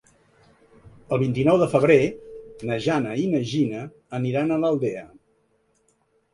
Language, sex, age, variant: Catalan, male, 60-69, Central